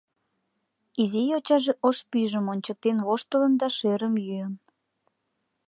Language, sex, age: Mari, female, 19-29